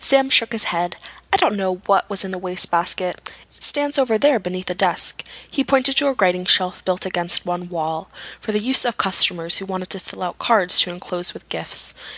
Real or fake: real